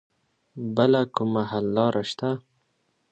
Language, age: Pashto, 19-29